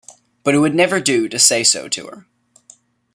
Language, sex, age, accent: English, male, under 19, United States English